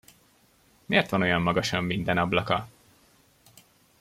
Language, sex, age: Hungarian, male, 19-29